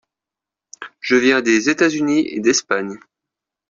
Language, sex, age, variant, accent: French, male, 30-39, Français d'Europe, Français de Suisse